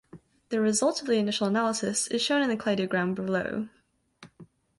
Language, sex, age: English, female, under 19